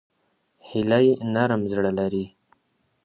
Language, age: Pashto, 19-29